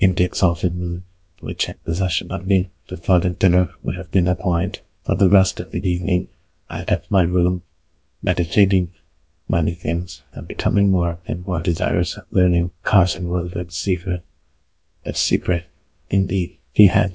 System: TTS, GlowTTS